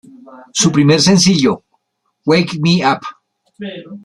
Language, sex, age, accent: Spanish, male, 60-69, Caribe: Cuba, Venezuela, Puerto Rico, República Dominicana, Panamá, Colombia caribeña, México caribeño, Costa del golfo de México